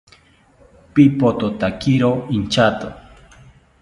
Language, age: South Ucayali Ashéninka, 40-49